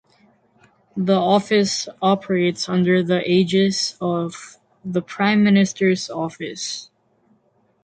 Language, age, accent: English, under 19, Filipino